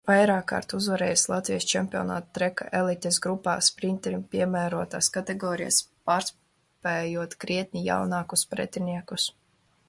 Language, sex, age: Latvian, female, 19-29